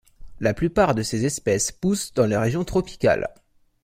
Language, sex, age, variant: French, male, 19-29, Français de métropole